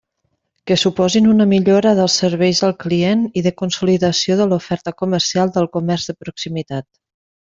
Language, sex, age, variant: Catalan, female, 40-49, Nord-Occidental